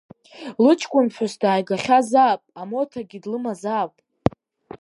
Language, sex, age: Abkhazian, female, under 19